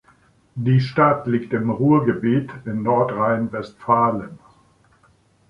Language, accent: German, Deutschland Deutsch